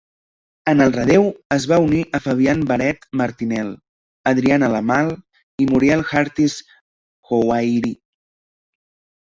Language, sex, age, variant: Catalan, male, 30-39, Central